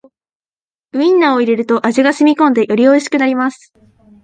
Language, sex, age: Japanese, female, under 19